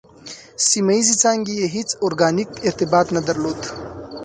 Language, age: Pashto, 19-29